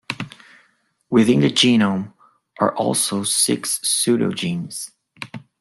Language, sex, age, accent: English, male, 19-29, United States English